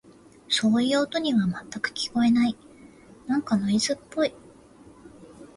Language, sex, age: Japanese, female, 30-39